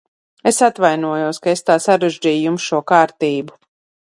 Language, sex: Latvian, female